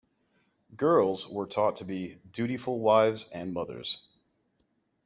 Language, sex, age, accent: English, male, 30-39, United States English